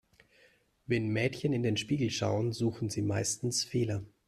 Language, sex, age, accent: German, male, 30-39, Deutschland Deutsch